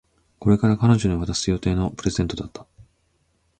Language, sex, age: Japanese, male, 30-39